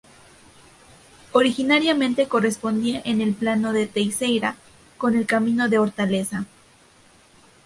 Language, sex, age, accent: Spanish, female, 19-29, México